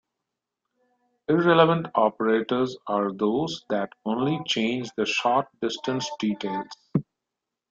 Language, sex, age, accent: English, male, 30-39, India and South Asia (India, Pakistan, Sri Lanka)